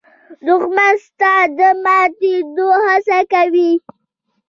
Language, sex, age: Pashto, female, under 19